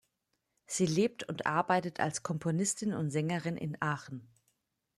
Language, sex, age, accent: German, female, 30-39, Deutschland Deutsch